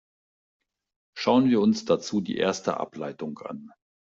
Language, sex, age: German, male, 50-59